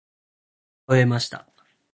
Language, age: Japanese, 19-29